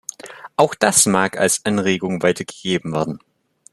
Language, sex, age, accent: German, male, under 19, Deutschland Deutsch